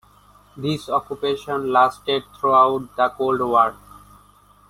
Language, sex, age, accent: English, male, 19-29, India and South Asia (India, Pakistan, Sri Lanka)